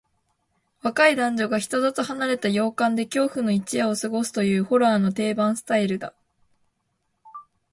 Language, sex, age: Japanese, female, 19-29